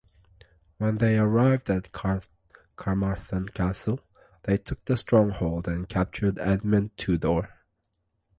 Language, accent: English, Canadian English